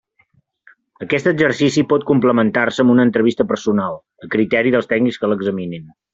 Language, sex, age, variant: Catalan, male, 30-39, Central